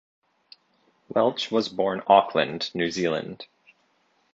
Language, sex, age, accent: English, male, 30-39, United States English